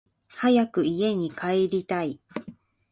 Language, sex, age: Japanese, female, 19-29